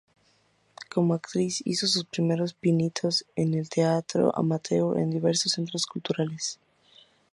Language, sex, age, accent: Spanish, female, 19-29, México